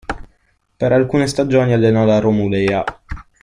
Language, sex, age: Italian, male, under 19